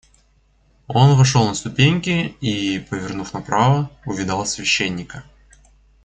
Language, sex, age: Russian, male, under 19